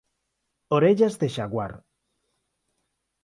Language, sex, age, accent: Galician, male, 50-59, Neofalante